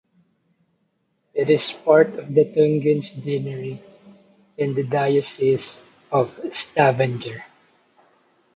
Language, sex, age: English, male, 19-29